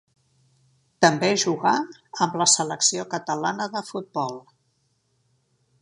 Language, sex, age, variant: Catalan, female, 70-79, Central